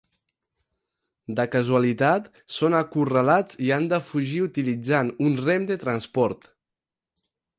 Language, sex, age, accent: Catalan, male, 19-29, aprenent (recent, des del castellà)